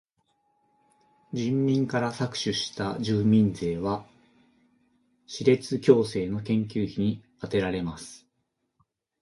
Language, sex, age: Japanese, male, 50-59